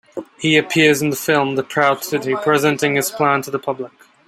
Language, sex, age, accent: English, male, 19-29, India and South Asia (India, Pakistan, Sri Lanka)